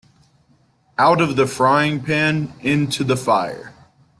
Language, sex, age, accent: English, male, 19-29, United States English